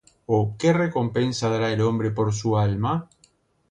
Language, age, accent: Spanish, 50-59, Rioplatense: Argentina, Uruguay, este de Bolivia, Paraguay